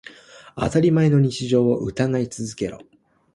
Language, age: Japanese, 19-29